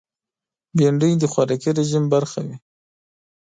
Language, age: Pashto, 19-29